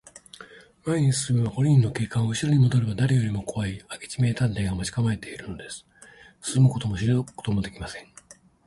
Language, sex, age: Japanese, male, 50-59